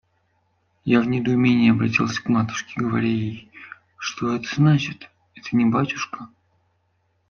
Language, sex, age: Russian, male, 19-29